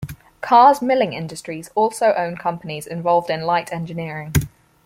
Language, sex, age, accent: English, female, 19-29, England English; New Zealand English